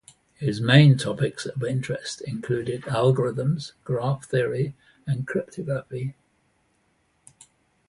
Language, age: English, 80-89